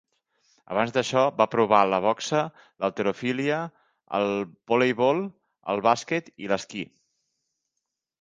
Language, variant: Catalan, Central